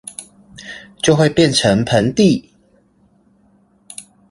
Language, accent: Chinese, 出生地：高雄市